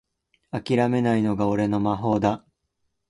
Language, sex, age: Japanese, male, 19-29